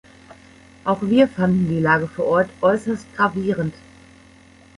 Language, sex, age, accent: German, female, 40-49, Deutschland Deutsch